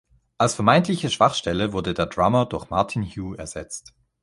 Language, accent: German, Schweizerdeutsch